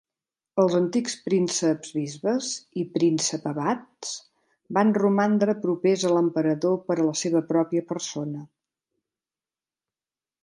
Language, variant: Catalan, Central